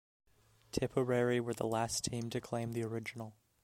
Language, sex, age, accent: English, male, under 19, Canadian English